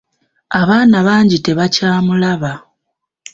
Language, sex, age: Ganda, female, 19-29